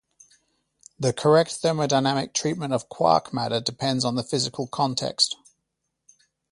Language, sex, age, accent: English, male, 30-39, Australian English